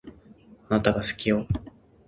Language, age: Japanese, 19-29